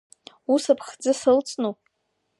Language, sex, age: Abkhazian, female, under 19